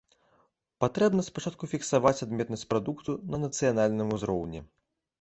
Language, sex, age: Belarusian, male, 19-29